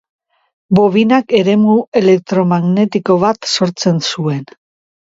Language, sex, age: Basque, female, 50-59